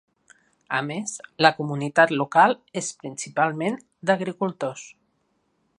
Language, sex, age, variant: Catalan, female, 50-59, Nord-Occidental